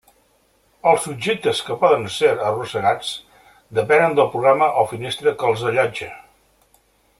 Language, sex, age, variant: Catalan, male, 60-69, Central